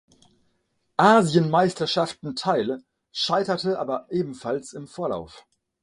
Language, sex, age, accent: German, male, 19-29, Deutschland Deutsch; Französisch Deutsch